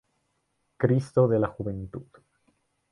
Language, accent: Spanish, Andino-Pacífico: Colombia, Perú, Ecuador, oeste de Bolivia y Venezuela andina